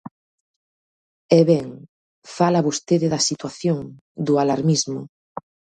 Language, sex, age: Galician, female, 30-39